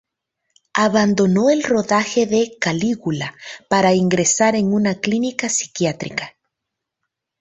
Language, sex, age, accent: Spanish, female, 30-39, América central